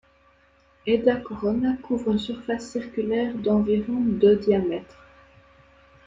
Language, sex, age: French, female, 19-29